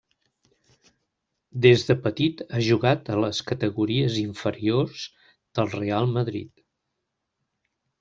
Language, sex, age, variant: Catalan, male, 60-69, Central